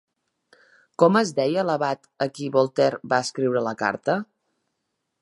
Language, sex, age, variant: Catalan, female, 40-49, Central